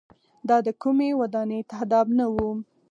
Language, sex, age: Pashto, female, under 19